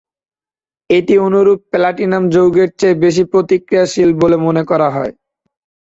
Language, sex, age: Bengali, male, 19-29